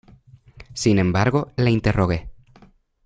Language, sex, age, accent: Spanish, male, 19-29, España: Islas Canarias